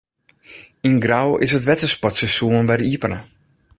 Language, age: Western Frisian, 40-49